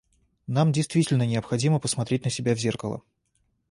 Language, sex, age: Russian, male, 30-39